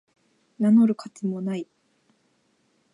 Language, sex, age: Japanese, female, 19-29